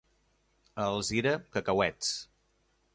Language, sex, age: Catalan, male, 30-39